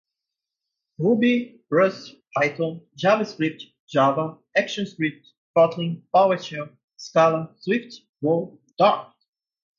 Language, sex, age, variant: Portuguese, male, 19-29, Portuguese (Brasil)